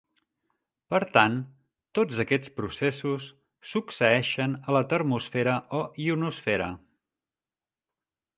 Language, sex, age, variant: Catalan, male, 50-59, Central